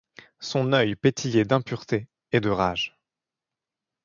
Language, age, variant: French, 19-29, Français de métropole